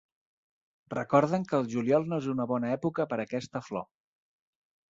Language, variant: Catalan, Central